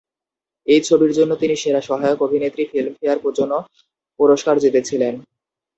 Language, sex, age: Bengali, male, 19-29